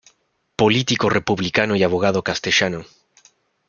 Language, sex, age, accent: Spanish, male, 19-29, Rioplatense: Argentina, Uruguay, este de Bolivia, Paraguay